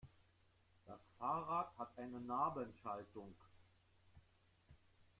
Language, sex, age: German, male, 50-59